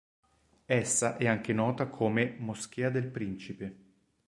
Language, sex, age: Italian, male, 40-49